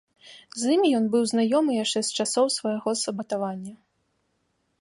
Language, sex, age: Belarusian, female, 19-29